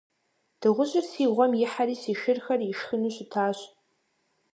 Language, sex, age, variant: Kabardian, female, 19-29, Адыгэбзэ (Къэбэрдей, Кирил, псоми зэдай)